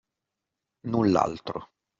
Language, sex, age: Italian, male, 30-39